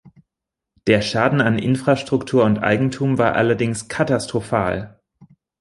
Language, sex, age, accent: German, male, 30-39, Deutschland Deutsch